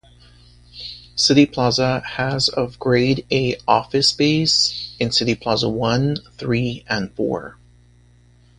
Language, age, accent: English, 30-39, United States English